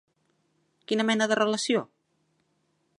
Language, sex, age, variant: Catalan, female, 50-59, Central